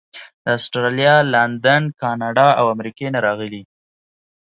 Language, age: Pashto, 19-29